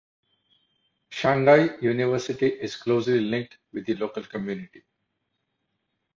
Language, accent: English, India and South Asia (India, Pakistan, Sri Lanka)